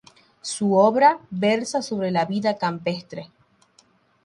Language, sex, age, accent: Spanish, female, 19-29, Rioplatense: Argentina, Uruguay, este de Bolivia, Paraguay